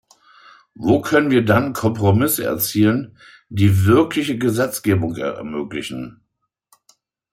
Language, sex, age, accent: German, male, 50-59, Deutschland Deutsch